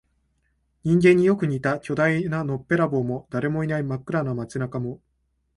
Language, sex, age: Japanese, male, 19-29